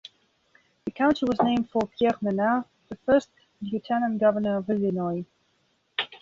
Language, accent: English, England English